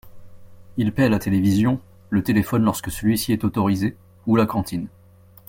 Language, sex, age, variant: French, male, 30-39, Français de métropole